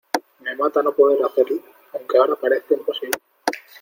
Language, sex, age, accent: Spanish, male, 19-29, España: Norte peninsular (Asturias, Castilla y León, Cantabria, País Vasco, Navarra, Aragón, La Rioja, Guadalajara, Cuenca)